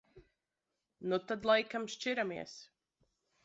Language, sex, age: Latvian, female, 19-29